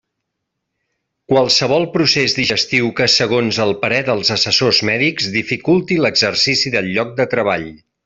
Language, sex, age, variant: Catalan, male, 50-59, Central